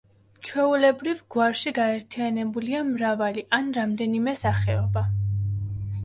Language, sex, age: Georgian, female, 19-29